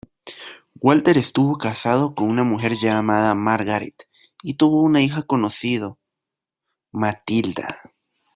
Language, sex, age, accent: Spanish, male, 19-29, América central